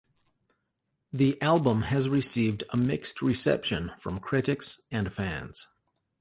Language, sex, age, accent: English, male, 40-49, United States English